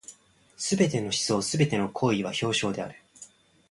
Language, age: Japanese, 19-29